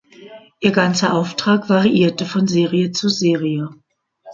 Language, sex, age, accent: German, female, 50-59, Deutschland Deutsch